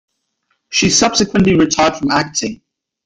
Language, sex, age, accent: English, male, 19-29, England English